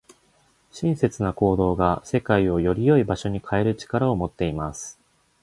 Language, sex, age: Japanese, male, 19-29